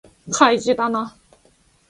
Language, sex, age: Japanese, female, 30-39